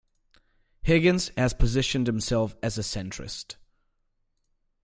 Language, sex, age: English, male, 30-39